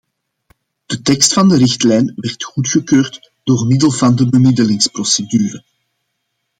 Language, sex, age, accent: Dutch, male, 40-49, Belgisch Nederlands